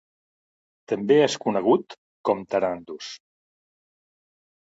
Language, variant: Catalan, Central